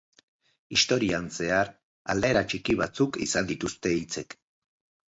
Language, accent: Basque, Mendebalekoa (Araba, Bizkaia, Gipuzkoako mendebaleko herri batzuk)